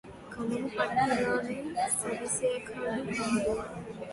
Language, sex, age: Telugu, female, 19-29